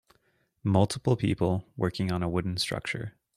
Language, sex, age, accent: English, male, 30-39, United States English